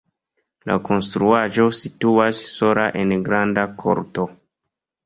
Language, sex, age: Esperanto, male, 30-39